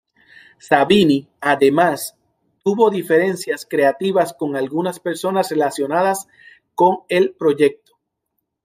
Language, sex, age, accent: Spanish, male, 40-49, Caribe: Cuba, Venezuela, Puerto Rico, República Dominicana, Panamá, Colombia caribeña, México caribeño, Costa del golfo de México